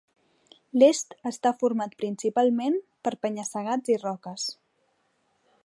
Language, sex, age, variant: Catalan, female, 19-29, Central